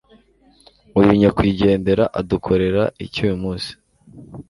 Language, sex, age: Kinyarwanda, male, 19-29